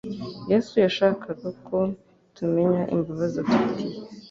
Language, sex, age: Kinyarwanda, female, under 19